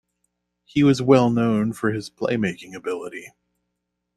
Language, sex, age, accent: English, male, 30-39, United States English